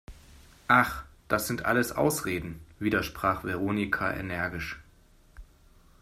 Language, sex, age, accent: German, male, 40-49, Deutschland Deutsch